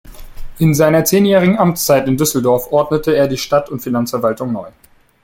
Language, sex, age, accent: German, male, 19-29, Deutschland Deutsch